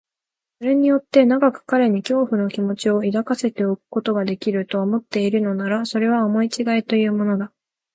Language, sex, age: Japanese, female, 19-29